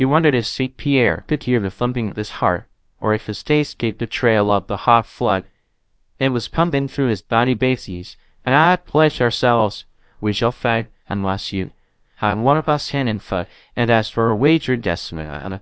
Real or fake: fake